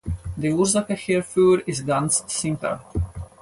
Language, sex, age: German, female, 50-59